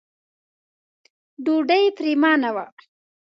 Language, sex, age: Pashto, female, 30-39